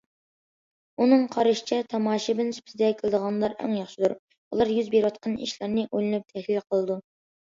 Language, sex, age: Uyghur, female, under 19